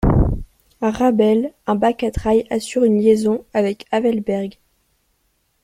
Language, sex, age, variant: French, female, under 19, Français de métropole